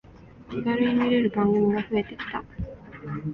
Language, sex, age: Japanese, female, 19-29